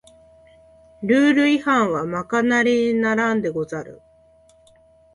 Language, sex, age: Japanese, female, 40-49